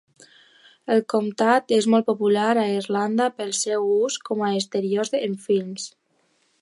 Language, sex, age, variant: Catalan, female, under 19, Alacantí